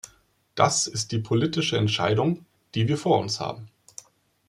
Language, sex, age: German, male, 30-39